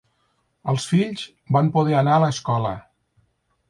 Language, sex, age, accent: Catalan, male, 50-59, Lleidatà